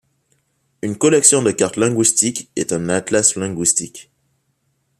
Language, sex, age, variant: French, male, under 19, Français des départements et régions d'outre-mer